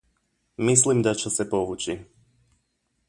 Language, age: Croatian, 19-29